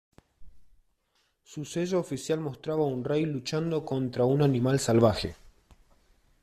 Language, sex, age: Spanish, male, 30-39